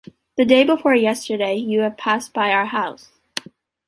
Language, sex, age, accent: English, female, 19-29, United States English